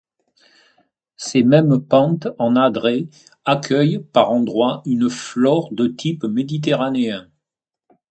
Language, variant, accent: French, Français de métropole, Français du sud de la France